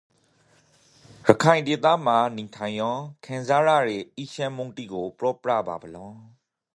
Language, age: Rakhine, 30-39